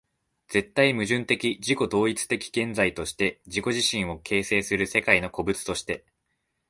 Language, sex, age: Japanese, male, 19-29